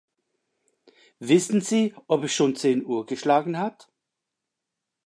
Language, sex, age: German, male, 50-59